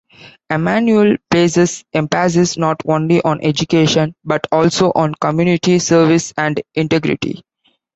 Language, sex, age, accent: English, male, 19-29, India and South Asia (India, Pakistan, Sri Lanka)